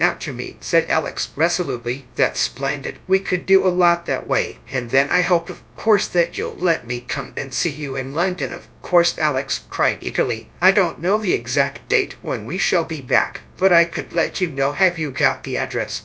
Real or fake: fake